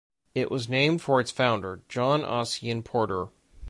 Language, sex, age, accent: English, male, 40-49, United States English